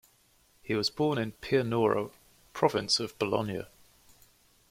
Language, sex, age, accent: English, male, 19-29, England English